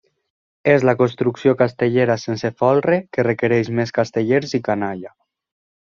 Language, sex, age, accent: Catalan, male, 19-29, valencià